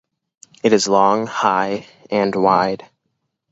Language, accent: English, England English